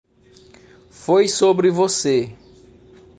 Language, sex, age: Portuguese, male, 40-49